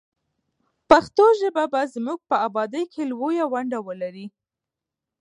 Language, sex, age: Pashto, female, under 19